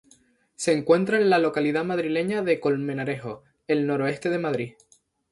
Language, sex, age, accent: Spanish, male, 19-29, España: Islas Canarias